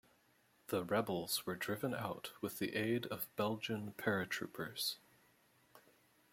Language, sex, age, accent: English, male, 30-39, United States English